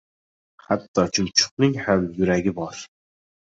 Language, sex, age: Uzbek, male, 19-29